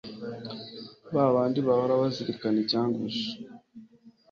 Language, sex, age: Kinyarwanda, male, 30-39